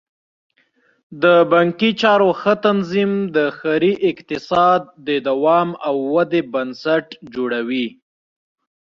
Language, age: Pashto, 19-29